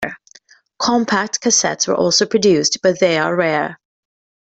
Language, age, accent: English, 30-39, England English